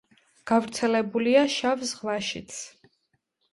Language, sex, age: Georgian, female, 19-29